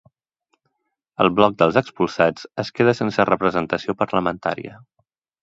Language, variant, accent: Catalan, Central, central